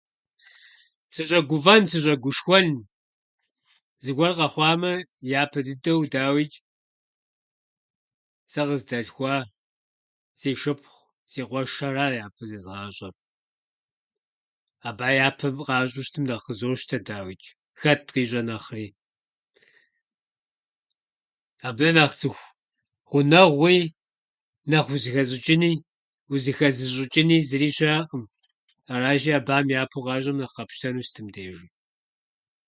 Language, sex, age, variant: Kabardian, male, 50-59, Адыгэбзэ (Къэбэрдей, Кирил, псоми зэдай)